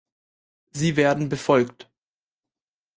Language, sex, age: German, male, 19-29